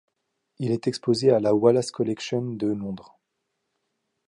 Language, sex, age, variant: French, male, 30-39, Français de métropole